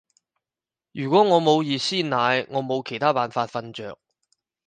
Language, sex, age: Cantonese, male, 19-29